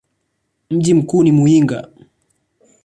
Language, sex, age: Swahili, male, 19-29